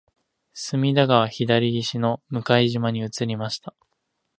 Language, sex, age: Japanese, male, 19-29